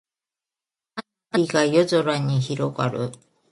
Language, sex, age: Japanese, female, 40-49